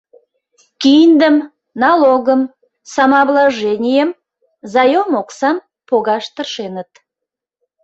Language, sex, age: Mari, female, 40-49